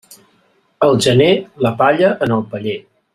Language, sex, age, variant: Catalan, male, 40-49, Central